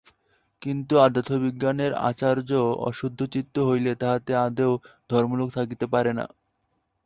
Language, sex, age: Bengali, male, under 19